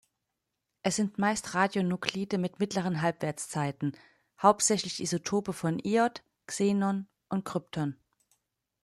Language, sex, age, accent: German, female, 30-39, Deutschland Deutsch